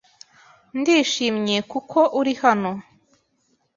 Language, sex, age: Kinyarwanda, female, 19-29